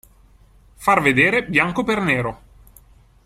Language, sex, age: Italian, male, 30-39